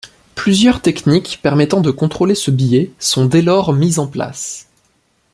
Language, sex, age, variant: French, male, 19-29, Français de métropole